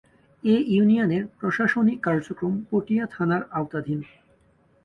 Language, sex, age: Bengali, male, 19-29